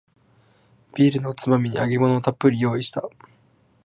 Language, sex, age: Japanese, male, 19-29